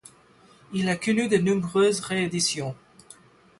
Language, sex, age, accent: French, male, 19-29, Français du Royaume-Uni; Français des États-Unis